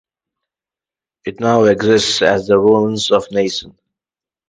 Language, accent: English, England English